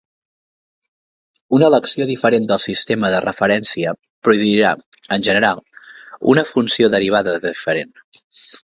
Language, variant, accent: Catalan, Central, central